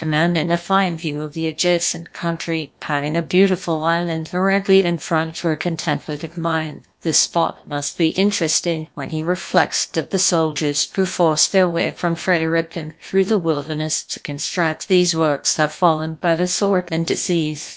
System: TTS, GlowTTS